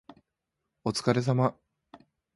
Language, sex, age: Japanese, male, 19-29